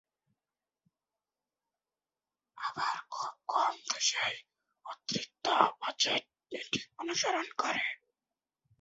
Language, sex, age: Bengali, male, 19-29